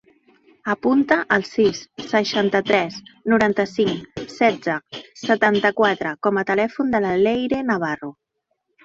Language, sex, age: Catalan, female, 40-49